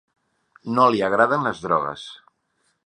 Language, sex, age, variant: Catalan, male, 50-59, Central